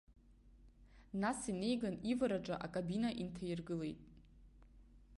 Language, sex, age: Abkhazian, female, 19-29